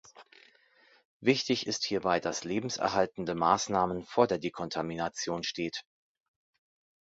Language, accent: German, Deutschland Deutsch